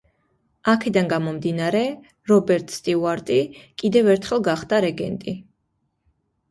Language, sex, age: Georgian, female, 19-29